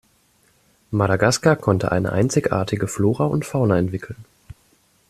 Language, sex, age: German, male, 19-29